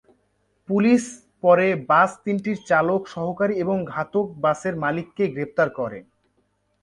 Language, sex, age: Bengali, male, under 19